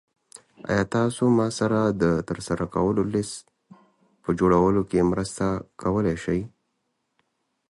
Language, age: Pashto, 30-39